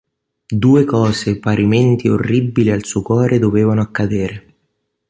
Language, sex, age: Italian, male, 19-29